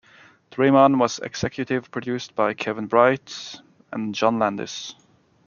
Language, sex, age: English, male, 30-39